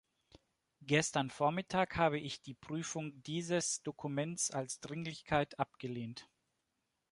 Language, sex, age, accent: German, male, 30-39, Deutschland Deutsch